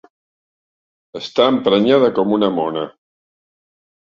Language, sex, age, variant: Catalan, male, 60-69, Central